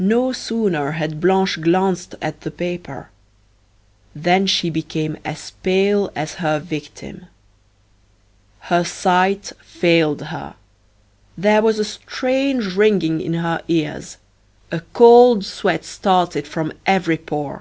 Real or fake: real